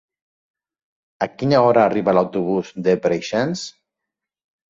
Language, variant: Catalan, Nord-Occidental